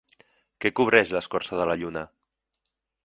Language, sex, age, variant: Catalan, male, 40-49, Central